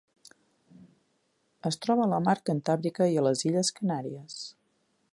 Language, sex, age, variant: Catalan, female, 40-49, Central